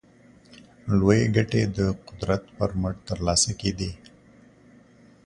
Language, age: Pashto, 30-39